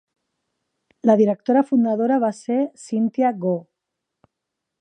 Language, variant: Catalan, Central